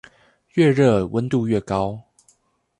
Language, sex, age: Chinese, male, 19-29